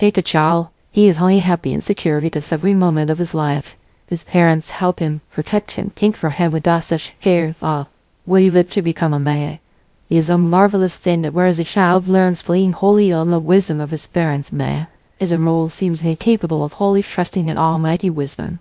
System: TTS, VITS